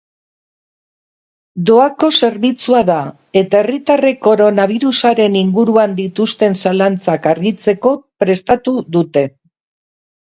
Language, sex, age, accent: Basque, female, 60-69, Mendebalekoa (Araba, Bizkaia, Gipuzkoako mendebaleko herri batzuk)